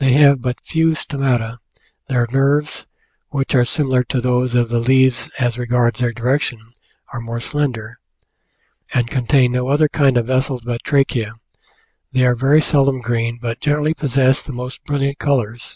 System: none